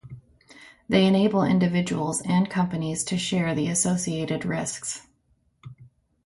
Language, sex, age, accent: English, female, 40-49, United States English